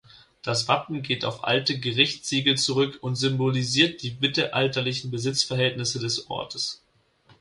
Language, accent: German, Deutschland Deutsch